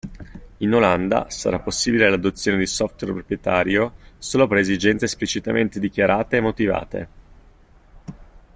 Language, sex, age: Italian, male, 30-39